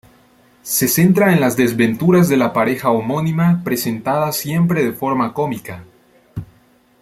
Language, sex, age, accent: Spanish, male, 19-29, América central